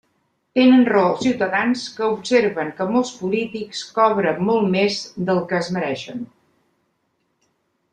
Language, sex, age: Catalan, female, 70-79